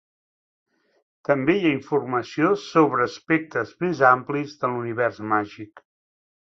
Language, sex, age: Catalan, male, 40-49